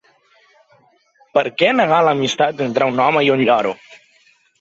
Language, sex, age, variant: Catalan, male, 19-29, Nord-Occidental